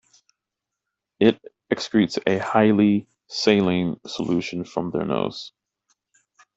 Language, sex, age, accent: English, male, 30-39, United States English